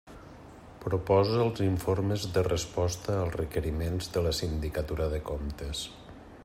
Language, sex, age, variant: Catalan, male, 50-59, Nord-Occidental